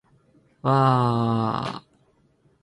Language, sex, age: Japanese, male, 19-29